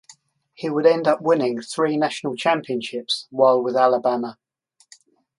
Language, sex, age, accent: English, male, 50-59, England English